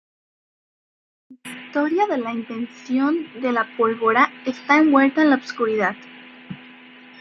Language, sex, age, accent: Spanish, female, under 19, México